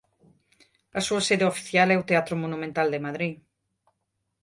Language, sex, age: Galician, female, 50-59